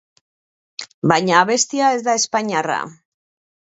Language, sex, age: Basque, female, 50-59